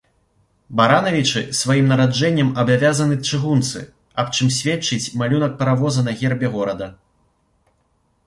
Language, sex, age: Belarusian, male, 30-39